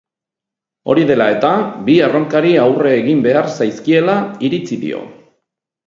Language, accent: Basque, Erdialdekoa edo Nafarra (Gipuzkoa, Nafarroa)